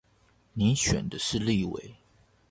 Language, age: Chinese, 30-39